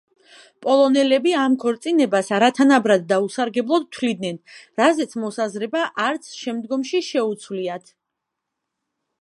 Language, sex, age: Georgian, female, 19-29